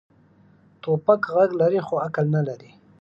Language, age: Pashto, 30-39